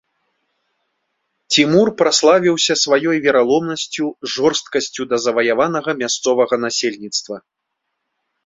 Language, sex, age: Belarusian, male, 40-49